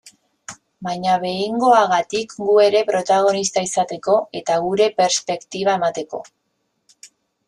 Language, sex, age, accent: Basque, female, 30-39, Mendebalekoa (Araba, Bizkaia, Gipuzkoako mendebaleko herri batzuk)